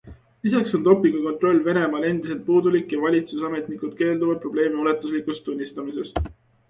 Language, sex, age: Estonian, male, 19-29